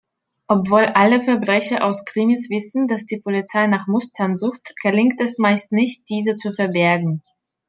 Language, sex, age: German, female, 30-39